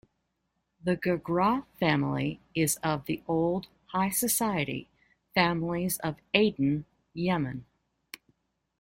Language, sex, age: English, female, 50-59